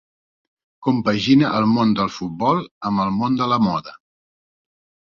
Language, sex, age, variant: Catalan, male, 60-69, Central